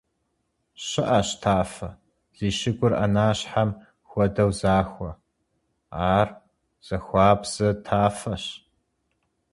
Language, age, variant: Kabardian, 19-29, Адыгэбзэ (Къэбэрдей, Кирил, псоми зэдай)